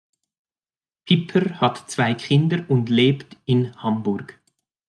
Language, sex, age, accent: German, male, 30-39, Schweizerdeutsch